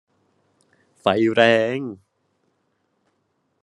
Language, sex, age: Thai, male, 19-29